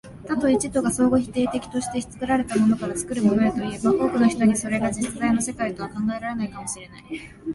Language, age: Japanese, 19-29